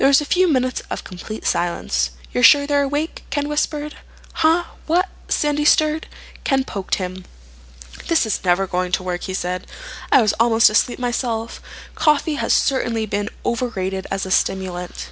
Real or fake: real